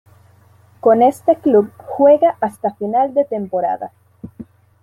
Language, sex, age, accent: Spanish, female, 19-29, Caribe: Cuba, Venezuela, Puerto Rico, República Dominicana, Panamá, Colombia caribeña, México caribeño, Costa del golfo de México